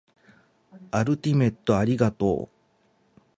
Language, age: Japanese, 50-59